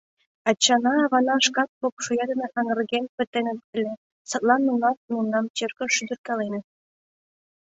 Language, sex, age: Mari, female, 19-29